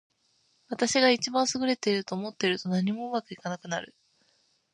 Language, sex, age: Japanese, female, 19-29